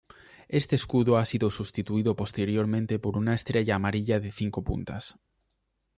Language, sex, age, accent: Spanish, male, under 19, España: Norte peninsular (Asturias, Castilla y León, Cantabria, País Vasco, Navarra, Aragón, La Rioja, Guadalajara, Cuenca)